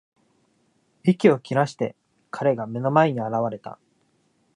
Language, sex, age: Japanese, male, 19-29